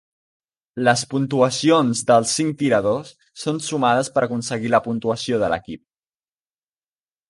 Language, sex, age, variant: Catalan, male, under 19, Central